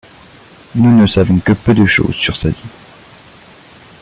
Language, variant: French, Français de métropole